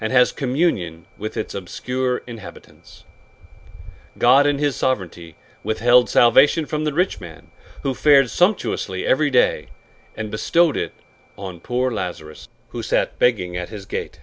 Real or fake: real